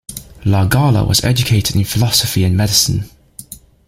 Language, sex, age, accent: English, male, 19-29, England English